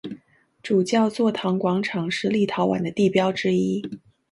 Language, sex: Chinese, female